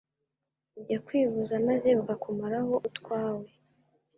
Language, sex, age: Kinyarwanda, female, 19-29